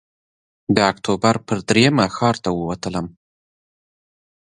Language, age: Pashto, 30-39